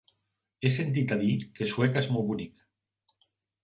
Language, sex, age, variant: Catalan, male, 50-59, Nord-Occidental